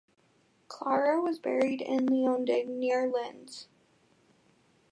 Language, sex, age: English, female, 19-29